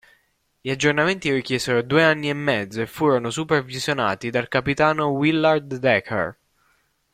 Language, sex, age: Italian, male, 19-29